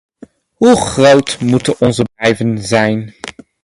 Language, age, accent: Dutch, 19-29, Nederlands Nederlands